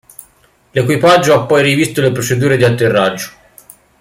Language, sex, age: Italian, male, 40-49